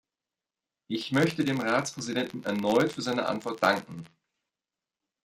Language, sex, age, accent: German, male, 40-49, Deutschland Deutsch